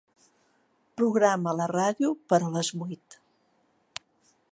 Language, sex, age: Catalan, female, 50-59